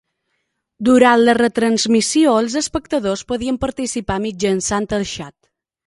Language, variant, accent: Catalan, Balear, balear